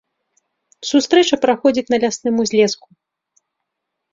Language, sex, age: Belarusian, female, 40-49